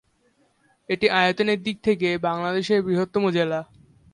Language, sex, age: Bengali, male, under 19